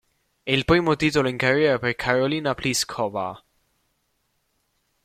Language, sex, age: Italian, male, 19-29